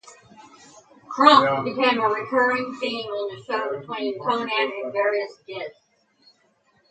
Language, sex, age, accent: English, female, 30-39, United States English